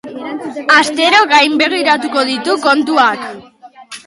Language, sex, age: Basque, female, under 19